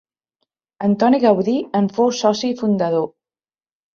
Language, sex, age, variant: Catalan, female, 40-49, Central